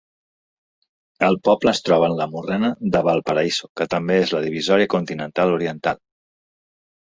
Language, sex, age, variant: Catalan, male, 40-49, Central